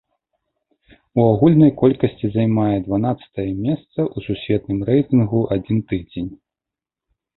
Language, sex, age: Belarusian, male, 30-39